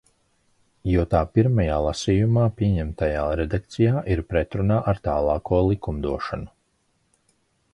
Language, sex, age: Latvian, male, 30-39